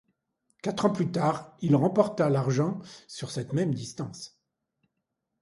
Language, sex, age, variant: French, male, 60-69, Français de métropole